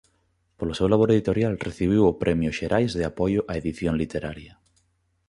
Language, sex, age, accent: Galician, male, 30-39, Normativo (estándar)